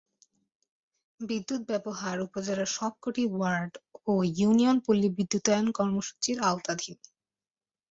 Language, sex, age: Bengali, female, 19-29